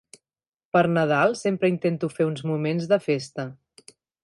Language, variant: Catalan, Central